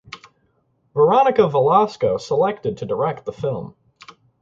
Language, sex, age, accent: English, male, 19-29, United States English